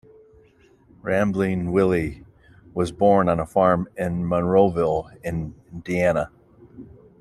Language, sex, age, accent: English, male, 50-59, United States English